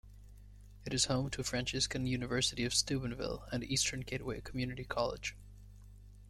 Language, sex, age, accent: English, male, 19-29, United States English